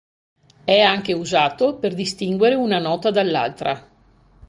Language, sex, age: Italian, female, 60-69